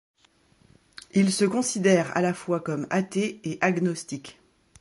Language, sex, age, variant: French, female, 30-39, Français de métropole